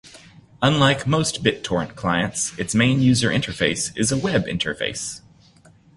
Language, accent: English, United States English